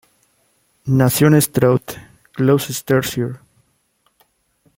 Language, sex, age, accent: Spanish, male, 19-29, México